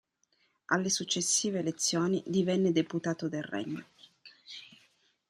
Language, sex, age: Italian, female, 30-39